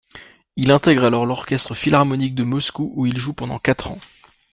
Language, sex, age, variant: French, male, 19-29, Français de métropole